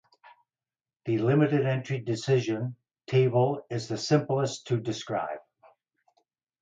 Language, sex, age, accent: English, male, 60-69, Canadian English